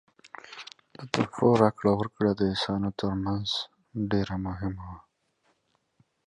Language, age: English, 19-29